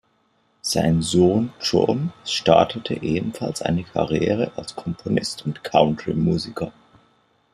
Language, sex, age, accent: German, male, 30-39, Deutschland Deutsch